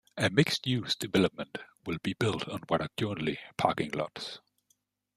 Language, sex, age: English, male, 40-49